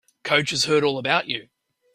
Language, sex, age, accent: English, male, 40-49, Australian English